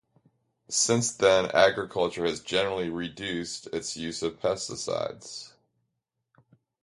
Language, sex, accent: English, male, United States English